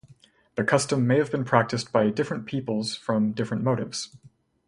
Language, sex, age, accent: English, male, 19-29, United States English